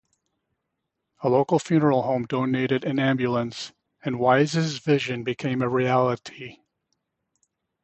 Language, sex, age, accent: English, male, 60-69, United States English